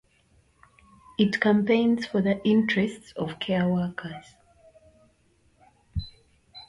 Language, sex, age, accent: English, female, 19-29, United States English